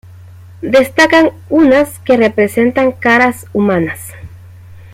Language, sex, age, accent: Spanish, female, 30-39, América central